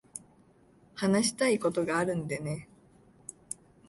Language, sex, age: Japanese, female, 19-29